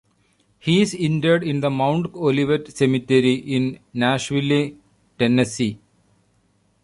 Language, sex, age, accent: English, male, 40-49, India and South Asia (India, Pakistan, Sri Lanka)